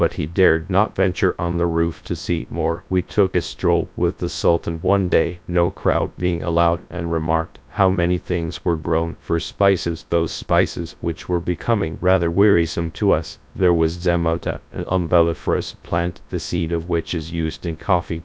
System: TTS, GradTTS